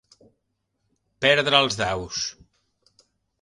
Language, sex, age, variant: Catalan, male, 50-59, Central